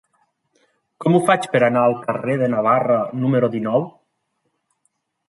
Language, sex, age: Catalan, male, 40-49